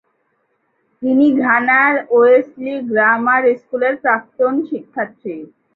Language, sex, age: Bengali, male, 30-39